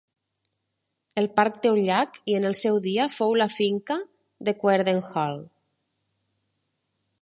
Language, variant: Catalan, Nord-Occidental